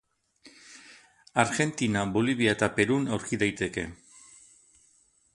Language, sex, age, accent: Basque, male, 60-69, Erdialdekoa edo Nafarra (Gipuzkoa, Nafarroa)